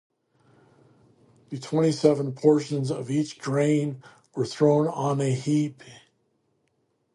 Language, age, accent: English, 60-69, United States English